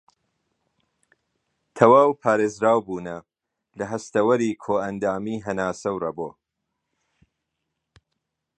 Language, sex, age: Central Kurdish, male, 50-59